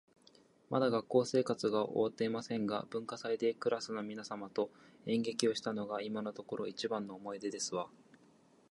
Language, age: Japanese, 19-29